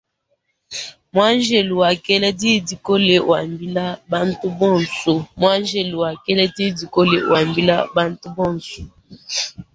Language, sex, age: Luba-Lulua, female, 19-29